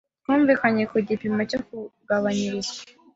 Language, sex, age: Kinyarwanda, female, 19-29